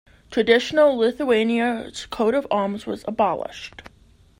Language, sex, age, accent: English, female, 30-39, United States English